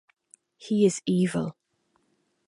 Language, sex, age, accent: English, female, under 19, Irish English